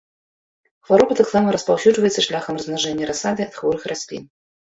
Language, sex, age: Belarusian, female, 30-39